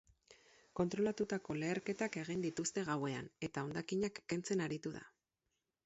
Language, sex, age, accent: Basque, female, 19-29, Erdialdekoa edo Nafarra (Gipuzkoa, Nafarroa)